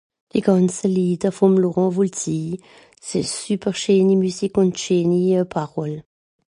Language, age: Swiss German, 50-59